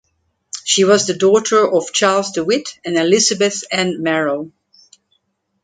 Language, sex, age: English, female, 50-59